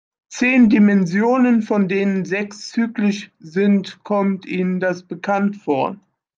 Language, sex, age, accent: German, male, 40-49, Deutschland Deutsch